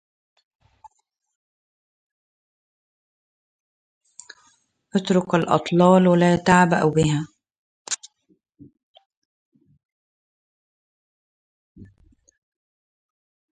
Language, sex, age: Arabic, female, 30-39